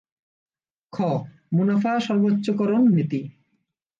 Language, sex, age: Bengali, male, 19-29